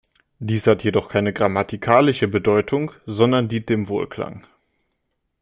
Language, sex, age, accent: German, male, under 19, Deutschland Deutsch